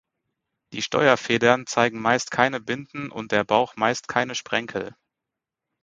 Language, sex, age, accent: German, male, 30-39, Deutschland Deutsch